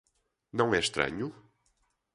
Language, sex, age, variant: Portuguese, male, 19-29, Portuguese (Portugal)